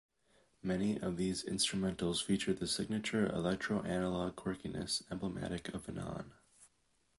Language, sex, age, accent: English, male, 30-39, United States English